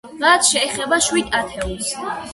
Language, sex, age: Georgian, female, 90+